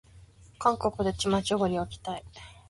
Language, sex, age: Japanese, male, 19-29